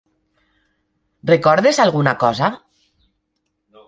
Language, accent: Catalan, valencià